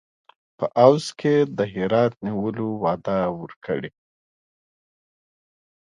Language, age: Pashto, 30-39